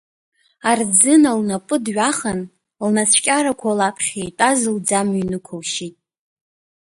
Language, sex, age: Abkhazian, female, 19-29